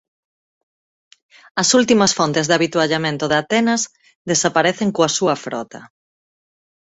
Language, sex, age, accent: Galician, female, 30-39, Atlántico (seseo e gheada)